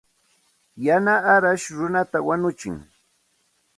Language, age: Santa Ana de Tusi Pasco Quechua, 40-49